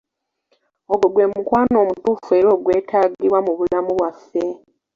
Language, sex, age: Ganda, female, 19-29